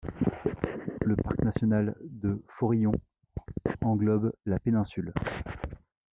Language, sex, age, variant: French, male, 30-39, Français de métropole